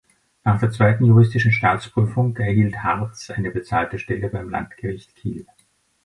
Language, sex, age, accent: German, male, 60-69, Österreichisches Deutsch